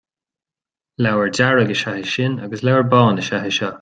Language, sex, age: Irish, male, 30-39